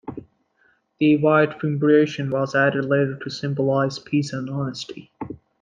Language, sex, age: English, male, 19-29